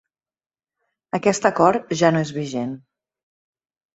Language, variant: Catalan, Central